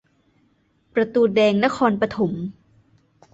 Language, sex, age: Thai, female, 19-29